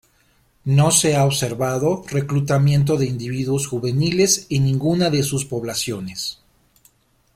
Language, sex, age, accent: Spanish, male, 40-49, México